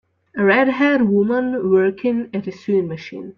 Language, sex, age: English, female, 19-29